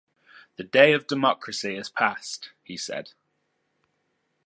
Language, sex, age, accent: English, male, 19-29, England English